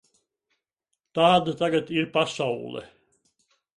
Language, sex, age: Latvian, male, 60-69